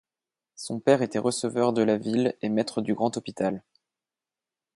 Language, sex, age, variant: French, male, 30-39, Français de métropole